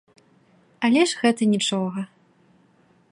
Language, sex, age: Belarusian, female, 19-29